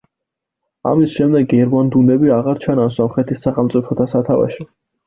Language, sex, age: Georgian, male, 19-29